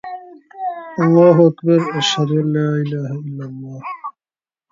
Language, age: Pashto, 30-39